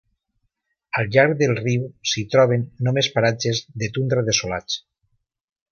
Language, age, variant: Catalan, 50-59, Valencià meridional